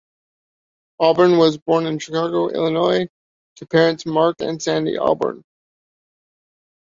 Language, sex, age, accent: English, male, 40-49, Canadian English